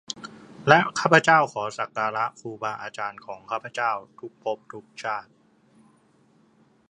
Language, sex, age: Thai, male, 19-29